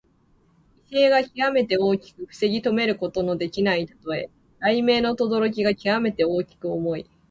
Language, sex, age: Japanese, female, 19-29